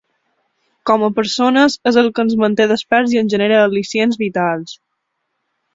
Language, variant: Catalan, Balear